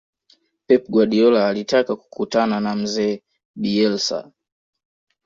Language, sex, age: Swahili, male, 19-29